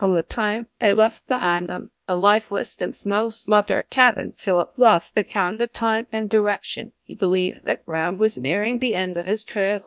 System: TTS, GlowTTS